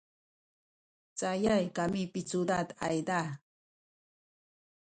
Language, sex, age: Sakizaya, female, 70-79